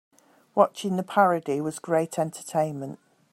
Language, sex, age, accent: English, female, 50-59, England English